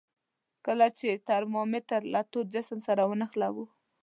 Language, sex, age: Pashto, female, 19-29